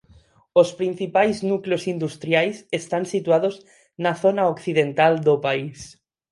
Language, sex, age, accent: Galician, male, 19-29, Neofalante